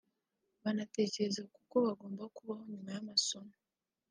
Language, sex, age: Kinyarwanda, female, under 19